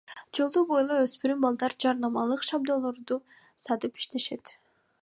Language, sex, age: Kyrgyz, female, under 19